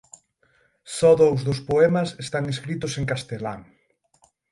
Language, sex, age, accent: Galician, male, 19-29, Atlántico (seseo e gheada); Normativo (estándar)